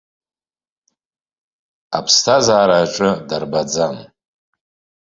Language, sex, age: Abkhazian, male, 40-49